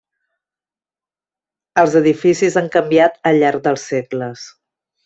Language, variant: Catalan, Central